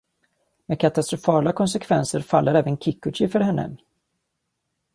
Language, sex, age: Swedish, male, 40-49